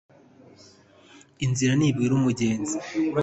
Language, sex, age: Kinyarwanda, male, 19-29